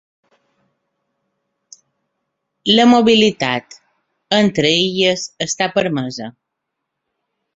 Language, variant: Catalan, Balear